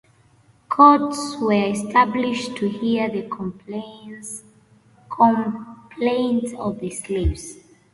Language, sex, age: English, female, 19-29